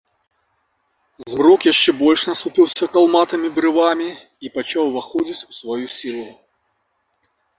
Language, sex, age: Belarusian, male, 40-49